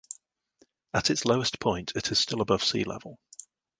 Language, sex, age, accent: English, male, 30-39, England English